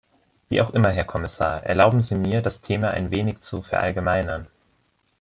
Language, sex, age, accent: German, male, 19-29, Deutschland Deutsch